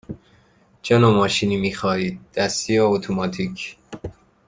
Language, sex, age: Persian, male, 19-29